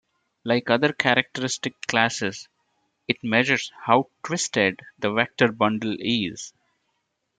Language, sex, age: English, male, 40-49